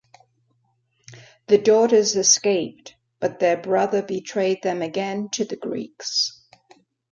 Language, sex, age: English, female, 70-79